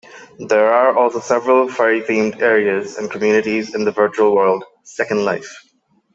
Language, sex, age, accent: English, male, 19-29, England English